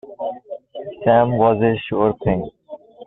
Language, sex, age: English, male, 19-29